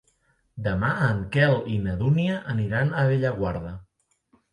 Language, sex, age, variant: Catalan, male, 30-39, Central